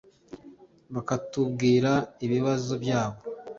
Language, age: Kinyarwanda, 30-39